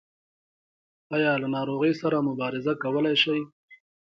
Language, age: Pashto, 30-39